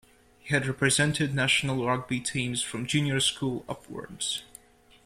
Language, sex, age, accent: English, male, 19-29, Scottish English